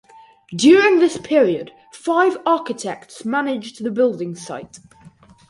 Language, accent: English, England English